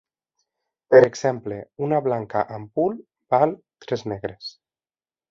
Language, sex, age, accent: Catalan, male, 19-29, valencià